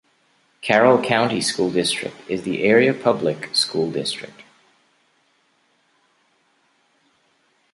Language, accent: English, Filipino